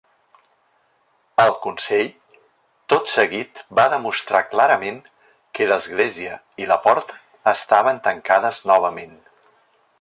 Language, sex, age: Catalan, male, 50-59